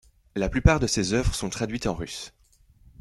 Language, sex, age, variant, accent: French, male, 19-29, Français d'Europe, Français de Belgique